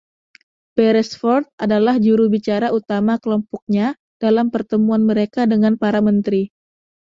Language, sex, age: Indonesian, female, 19-29